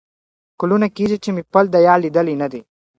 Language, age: Pashto, 19-29